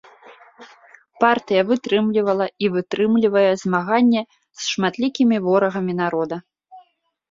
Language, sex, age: Belarusian, female, 30-39